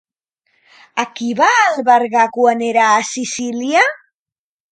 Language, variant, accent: Catalan, Central, central; septentrional